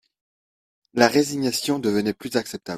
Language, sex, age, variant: French, male, 30-39, Français de métropole